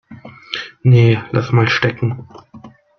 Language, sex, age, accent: German, male, 19-29, Deutschland Deutsch